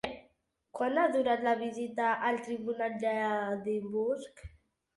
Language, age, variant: Catalan, under 19, Central